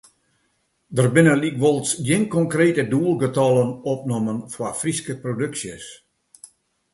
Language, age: Western Frisian, 70-79